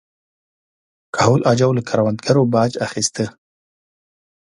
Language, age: Pashto, 30-39